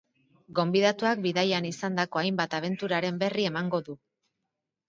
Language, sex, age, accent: Basque, female, 50-59, Erdialdekoa edo Nafarra (Gipuzkoa, Nafarroa)